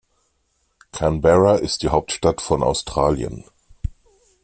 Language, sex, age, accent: German, male, 40-49, Deutschland Deutsch